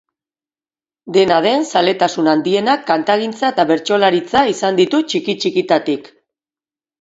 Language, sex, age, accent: Basque, female, 40-49, Mendebalekoa (Araba, Bizkaia, Gipuzkoako mendebaleko herri batzuk)